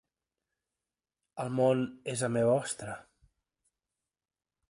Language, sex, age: Catalan, male, 30-39